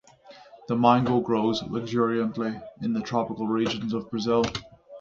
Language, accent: English, Northern Irish